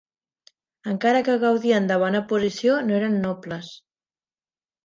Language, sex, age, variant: Catalan, female, 30-39, Central